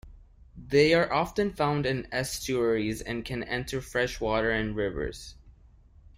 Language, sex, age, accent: English, male, 19-29, United States English